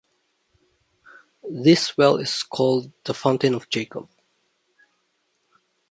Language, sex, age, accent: English, male, 30-39, Filipino